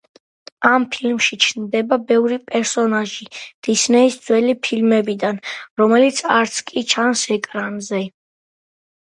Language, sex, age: Georgian, female, 30-39